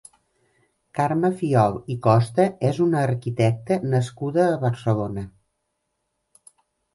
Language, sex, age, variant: Catalan, female, 50-59, Central